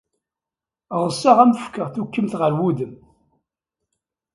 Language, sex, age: Kabyle, male, 70-79